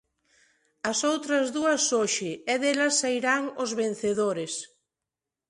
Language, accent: Galician, Neofalante